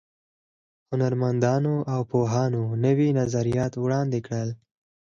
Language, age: Pashto, under 19